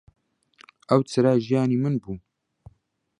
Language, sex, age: Central Kurdish, male, 19-29